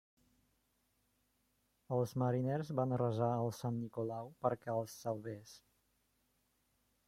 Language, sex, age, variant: Catalan, male, 30-39, Central